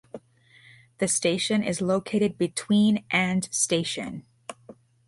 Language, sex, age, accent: English, female, 40-49, United States English